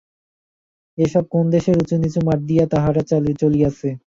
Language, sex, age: Bengali, male, 19-29